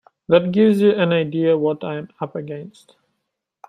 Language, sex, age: English, male, 30-39